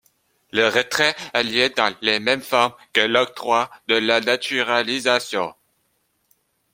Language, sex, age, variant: French, male, 19-29, Français de métropole